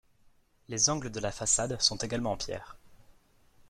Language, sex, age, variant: French, male, 19-29, Français de métropole